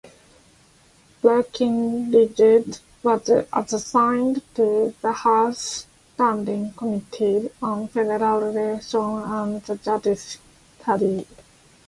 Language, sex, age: English, female, 30-39